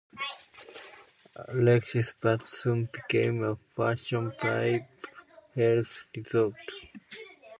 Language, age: English, 30-39